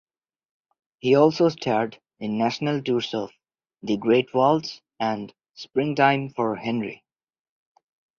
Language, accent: English, India and South Asia (India, Pakistan, Sri Lanka)